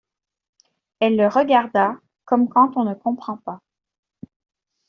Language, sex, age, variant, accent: French, female, 40-49, Français d'Amérique du Nord, Français du Canada